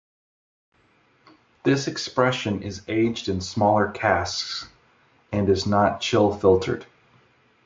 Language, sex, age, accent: English, male, 30-39, United States English